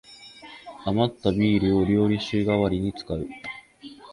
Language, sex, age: Japanese, male, under 19